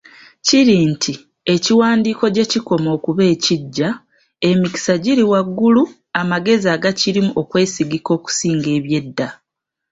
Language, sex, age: Ganda, female, 19-29